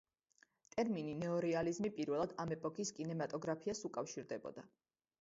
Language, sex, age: Georgian, female, 30-39